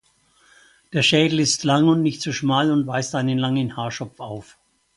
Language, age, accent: German, 70-79, Deutschland Deutsch